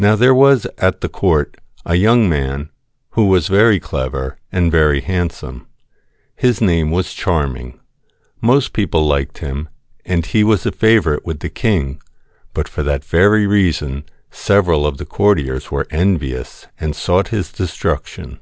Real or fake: real